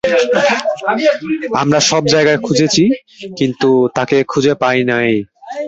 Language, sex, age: Bengali, male, 19-29